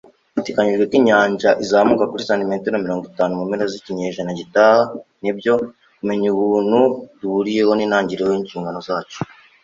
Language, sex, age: Kinyarwanda, female, 30-39